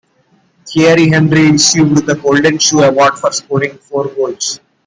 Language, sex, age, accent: English, male, under 19, India and South Asia (India, Pakistan, Sri Lanka)